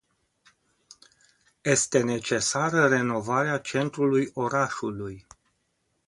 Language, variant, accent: Romanian, Romanian-Romania, Muntenesc